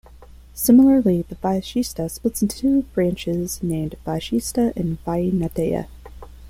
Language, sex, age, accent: English, female, 19-29, United States English